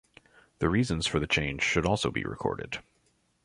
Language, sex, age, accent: English, male, 30-39, United States English